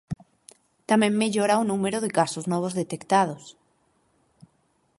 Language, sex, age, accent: Galician, female, 30-39, Normativo (estándar)